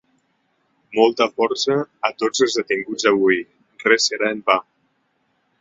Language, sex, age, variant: Catalan, male, 19-29, Nord-Occidental